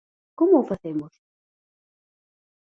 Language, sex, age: Galician, female, 19-29